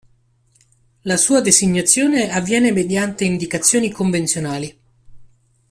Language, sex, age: Italian, male, 30-39